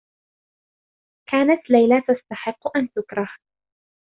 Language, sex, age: Arabic, female, 19-29